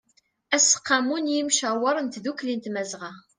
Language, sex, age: Kabyle, female, 40-49